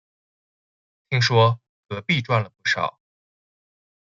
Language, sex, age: Chinese, male, 19-29